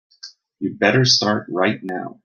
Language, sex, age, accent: English, male, 30-39, Canadian English